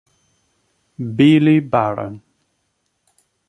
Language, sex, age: Italian, male, 30-39